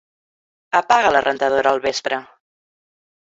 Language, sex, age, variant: Catalan, female, 19-29, Central